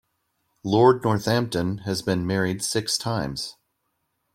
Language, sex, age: English, male, 30-39